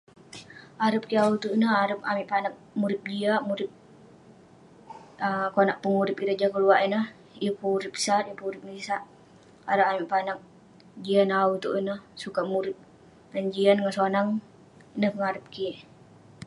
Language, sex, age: Western Penan, female, under 19